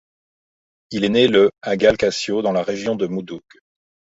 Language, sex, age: French, male, 30-39